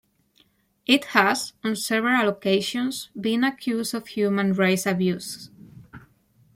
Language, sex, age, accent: English, female, 19-29, United States English